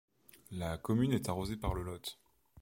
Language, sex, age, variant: French, male, 19-29, Français de métropole